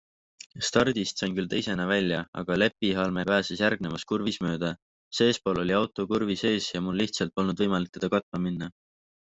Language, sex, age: Estonian, male, 19-29